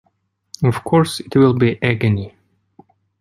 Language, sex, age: English, male, 30-39